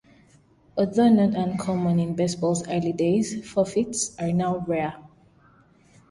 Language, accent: English, Southern African (South Africa, Zimbabwe, Namibia)